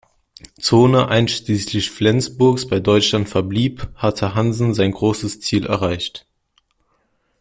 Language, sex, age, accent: German, male, under 19, Deutschland Deutsch